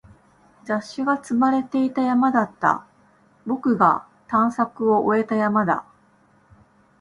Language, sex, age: Japanese, female, 40-49